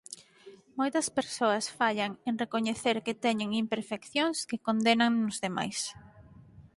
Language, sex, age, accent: Galician, female, 19-29, Normativo (estándar)